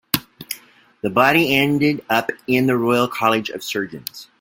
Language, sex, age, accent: English, male, 50-59, United States English